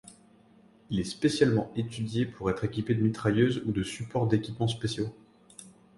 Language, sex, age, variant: French, male, 30-39, Français de métropole